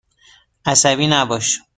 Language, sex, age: Persian, male, 19-29